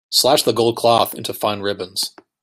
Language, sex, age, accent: English, male, 19-29, United States English